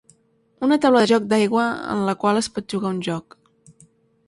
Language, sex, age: Catalan, female, 19-29